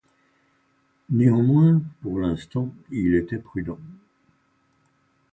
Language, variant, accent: French, Français d'Europe, Français de Suisse